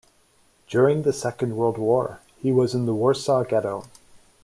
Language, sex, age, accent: English, male, 30-39, United States English